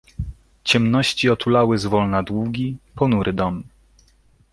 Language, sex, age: Polish, male, 19-29